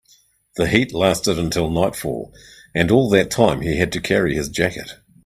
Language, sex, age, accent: English, male, 40-49, New Zealand English